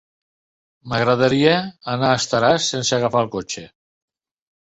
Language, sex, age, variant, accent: Catalan, male, 70-79, Nord-Occidental, Lleidatà